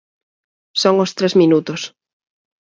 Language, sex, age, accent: Galician, female, 30-39, Normativo (estándar)